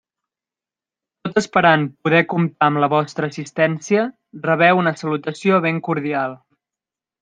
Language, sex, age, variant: Catalan, male, 19-29, Central